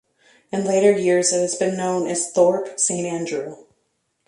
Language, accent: English, United States English